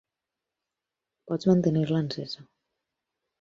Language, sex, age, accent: Catalan, female, 30-39, valencià